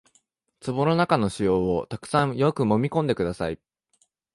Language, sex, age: Japanese, male, 19-29